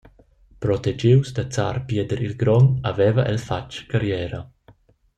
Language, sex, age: Romansh, male, 19-29